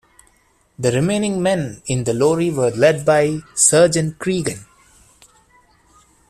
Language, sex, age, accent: English, male, 30-39, India and South Asia (India, Pakistan, Sri Lanka)